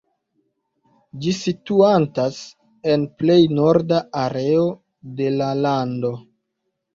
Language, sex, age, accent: Esperanto, male, 19-29, Internacia